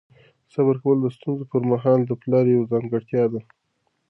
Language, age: Pashto, 30-39